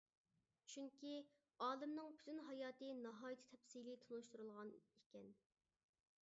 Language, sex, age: Uyghur, male, 19-29